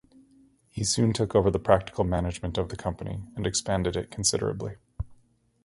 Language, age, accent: English, 30-39, Canadian English